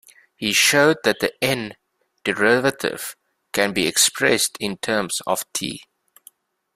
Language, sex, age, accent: English, male, 30-39, Southern African (South Africa, Zimbabwe, Namibia)